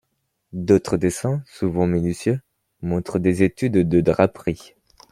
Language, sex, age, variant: French, male, 19-29, Français de métropole